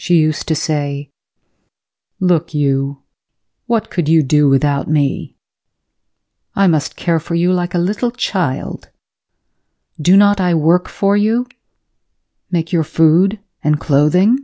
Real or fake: real